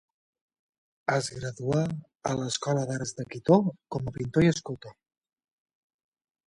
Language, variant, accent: Catalan, Central, central